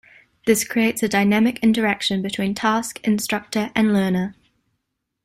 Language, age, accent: English, 19-29, New Zealand English